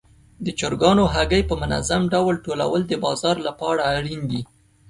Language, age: Pashto, 19-29